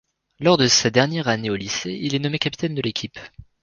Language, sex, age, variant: French, male, 19-29, Français de métropole